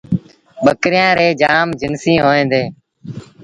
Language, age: Sindhi Bhil, 19-29